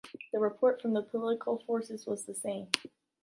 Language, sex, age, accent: English, female, 19-29, United States English